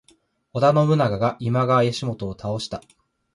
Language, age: Japanese, 19-29